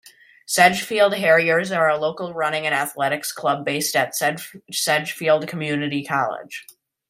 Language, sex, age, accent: English, male, under 19, United States English